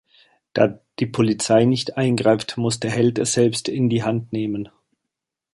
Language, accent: German, Deutschland Deutsch